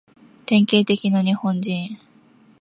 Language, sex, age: Japanese, female, 19-29